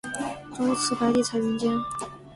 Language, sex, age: Chinese, female, 19-29